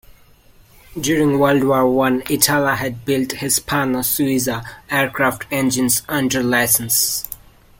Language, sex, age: English, male, 19-29